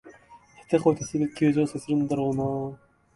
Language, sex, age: Japanese, male, 19-29